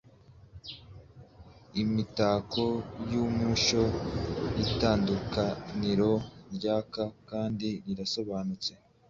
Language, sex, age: Kinyarwanda, male, 19-29